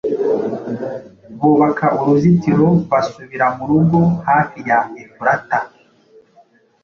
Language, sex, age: Kinyarwanda, male, 19-29